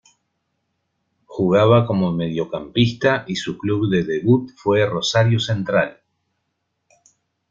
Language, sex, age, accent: Spanish, male, 50-59, Rioplatense: Argentina, Uruguay, este de Bolivia, Paraguay